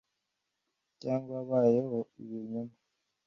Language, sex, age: Kinyarwanda, male, under 19